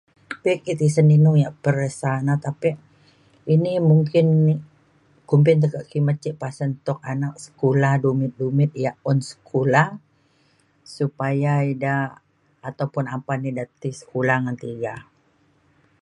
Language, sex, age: Mainstream Kenyah, female, 60-69